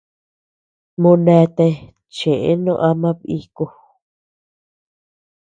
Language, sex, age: Tepeuxila Cuicatec, female, 19-29